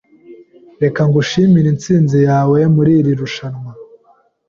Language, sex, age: Kinyarwanda, male, 19-29